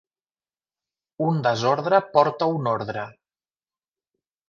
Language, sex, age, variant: Catalan, male, 40-49, Central